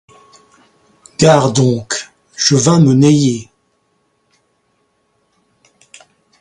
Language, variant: French, Français de métropole